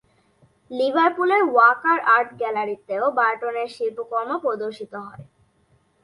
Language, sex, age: Bengali, female, under 19